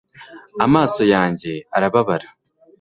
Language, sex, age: Kinyarwanda, male, 19-29